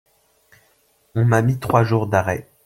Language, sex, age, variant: French, male, 19-29, Français de métropole